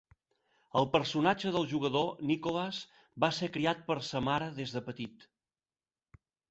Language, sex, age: Catalan, male, 50-59